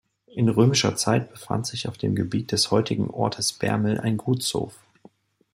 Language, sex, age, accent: German, male, 30-39, Deutschland Deutsch